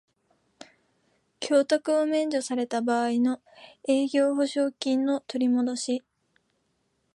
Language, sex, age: Japanese, female, 19-29